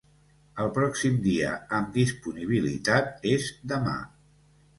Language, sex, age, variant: Catalan, male, 60-69, Central